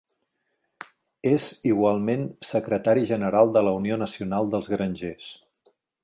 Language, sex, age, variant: Catalan, male, 40-49, Central